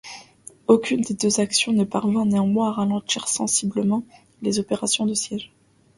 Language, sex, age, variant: French, male, 40-49, Français de métropole